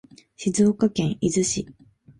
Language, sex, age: Japanese, female, 19-29